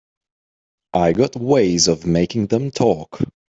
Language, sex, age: English, male, 30-39